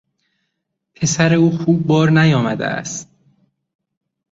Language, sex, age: Persian, male, 30-39